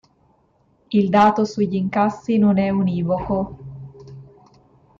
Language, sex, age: Italian, female, 19-29